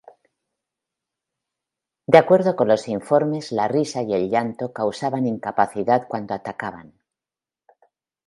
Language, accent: Spanish, España: Centro-Sur peninsular (Madrid, Toledo, Castilla-La Mancha)